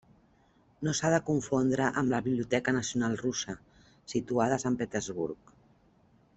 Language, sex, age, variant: Catalan, female, 50-59, Central